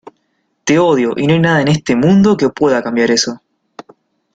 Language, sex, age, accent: Spanish, male, 19-29, Rioplatense: Argentina, Uruguay, este de Bolivia, Paraguay